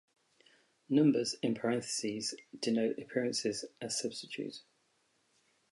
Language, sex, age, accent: English, male, 40-49, England English